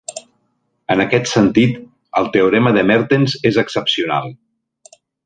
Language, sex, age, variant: Catalan, male, 40-49, Central